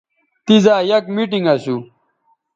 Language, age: Bateri, 19-29